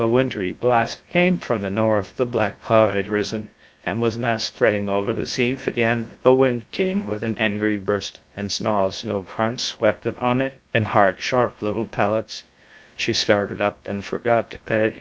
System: TTS, GlowTTS